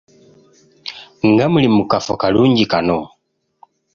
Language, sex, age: Ganda, male, 19-29